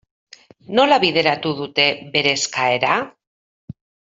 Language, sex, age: Basque, female, 40-49